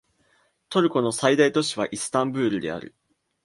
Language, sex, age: Japanese, male, 19-29